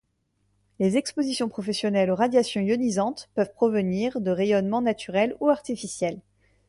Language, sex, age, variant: French, female, 19-29, Français de métropole